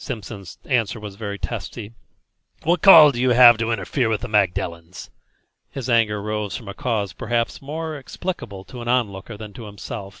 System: none